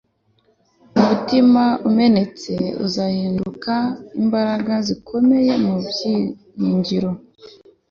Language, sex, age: Kinyarwanda, female, 19-29